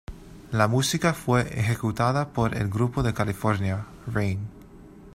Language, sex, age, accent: Spanish, male, 19-29, España: Centro-Sur peninsular (Madrid, Toledo, Castilla-La Mancha)